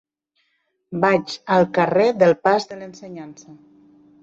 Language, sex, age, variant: Catalan, female, 40-49, Nord-Occidental